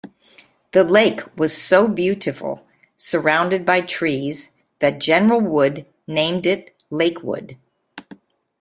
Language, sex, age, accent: English, female, 70-79, United States English